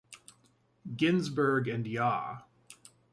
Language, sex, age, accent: English, male, 30-39, United States English